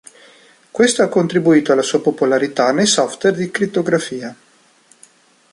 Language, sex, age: Italian, male, 40-49